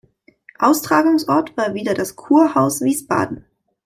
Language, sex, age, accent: German, female, 19-29, Deutschland Deutsch